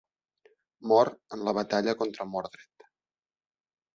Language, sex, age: Catalan, male, 19-29